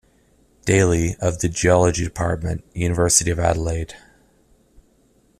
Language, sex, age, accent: English, male, 30-39, Canadian English